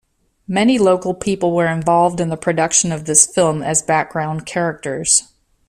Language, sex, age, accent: English, female, 50-59, United States English